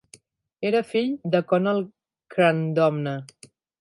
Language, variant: Catalan, Central